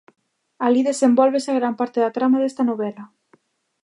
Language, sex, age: Galician, female, 19-29